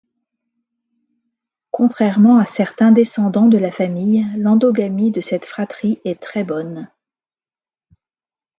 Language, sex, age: French, female, 50-59